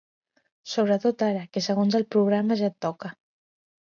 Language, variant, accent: Catalan, Central, central